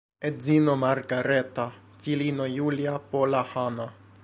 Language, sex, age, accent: Esperanto, male, 19-29, Internacia